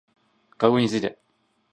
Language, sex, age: Japanese, male, 19-29